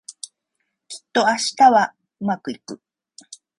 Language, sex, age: Japanese, female, 50-59